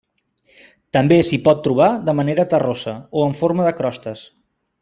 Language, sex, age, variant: Catalan, male, 30-39, Central